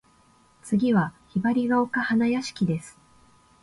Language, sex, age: Japanese, female, 19-29